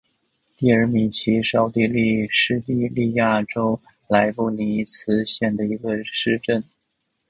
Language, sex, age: Chinese, male, 30-39